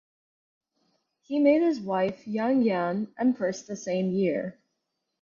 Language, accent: English, United States English